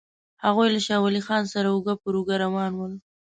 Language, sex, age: Pashto, female, 19-29